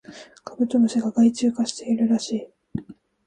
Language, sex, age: Japanese, female, 19-29